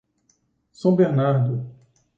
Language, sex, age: Portuguese, male, 60-69